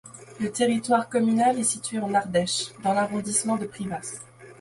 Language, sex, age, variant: French, female, 19-29, Français de métropole